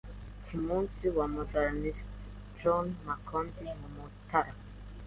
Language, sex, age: Kinyarwanda, female, 19-29